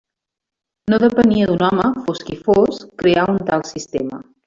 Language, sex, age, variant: Catalan, female, 40-49, Central